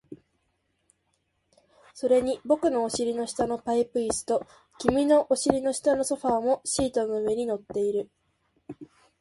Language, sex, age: Japanese, female, under 19